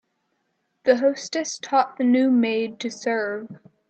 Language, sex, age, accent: English, female, under 19, United States English